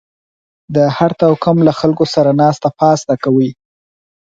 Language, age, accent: Pashto, 19-29, کندهارۍ لهجه